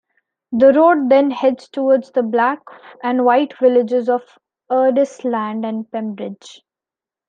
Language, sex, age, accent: English, female, 19-29, India and South Asia (India, Pakistan, Sri Lanka)